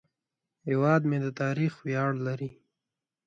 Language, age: Pashto, 19-29